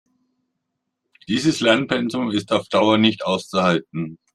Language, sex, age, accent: German, male, 50-59, Deutschland Deutsch